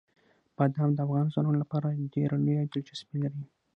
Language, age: Pashto, under 19